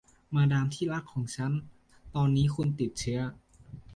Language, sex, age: Thai, male, 19-29